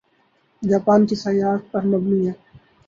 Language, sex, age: Urdu, male, 19-29